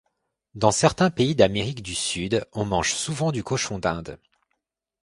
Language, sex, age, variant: French, male, 19-29, Français de métropole